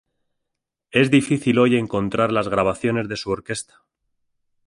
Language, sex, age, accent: Spanish, male, 40-49, España: Centro-Sur peninsular (Madrid, Toledo, Castilla-La Mancha)